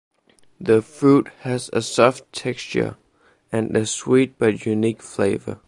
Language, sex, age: English, male, under 19